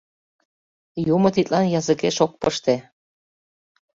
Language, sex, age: Mari, female, 40-49